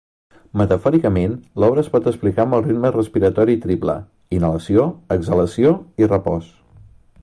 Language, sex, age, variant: Catalan, male, 40-49, Central